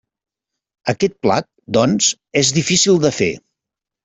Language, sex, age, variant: Catalan, male, 50-59, Central